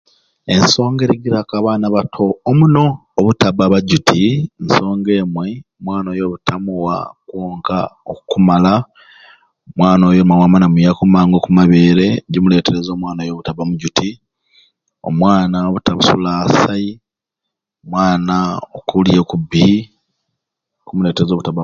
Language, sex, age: Ruuli, male, 30-39